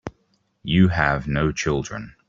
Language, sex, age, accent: English, male, 30-39, England English